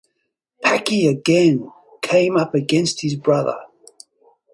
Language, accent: English, Australian English